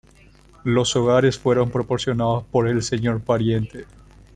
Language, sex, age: Spanish, male, 19-29